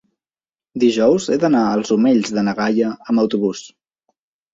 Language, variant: Catalan, Central